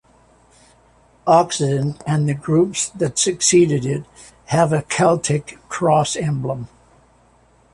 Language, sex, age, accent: English, male, 60-69, Canadian English